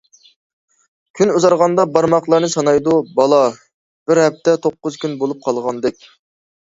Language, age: Uyghur, 19-29